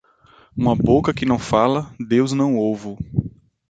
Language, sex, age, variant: Portuguese, male, 30-39, Portuguese (Brasil)